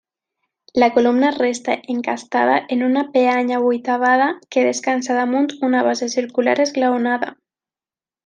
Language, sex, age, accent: Catalan, female, 19-29, valencià